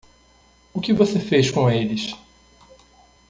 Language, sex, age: Portuguese, male, 50-59